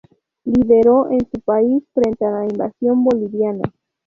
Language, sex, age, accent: Spanish, female, 19-29, México